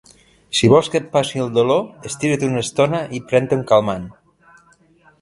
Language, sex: Catalan, male